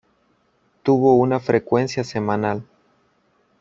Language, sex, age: Spanish, male, 19-29